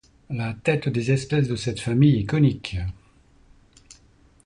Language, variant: French, Français de métropole